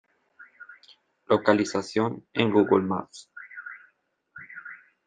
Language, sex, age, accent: Spanish, male, 19-29, Andino-Pacífico: Colombia, Perú, Ecuador, oeste de Bolivia y Venezuela andina